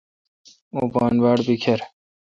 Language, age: Kalkoti, 19-29